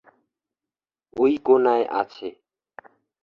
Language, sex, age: Bengali, male, 40-49